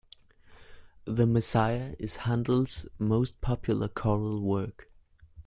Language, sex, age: English, male, 19-29